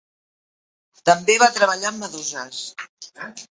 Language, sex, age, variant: Catalan, female, 50-59, Central